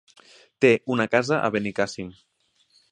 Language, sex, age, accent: Catalan, male, 19-29, Ebrenc